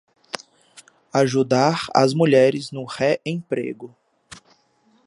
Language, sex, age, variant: Portuguese, male, 19-29, Portuguese (Brasil)